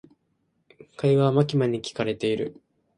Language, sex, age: Japanese, male, 19-29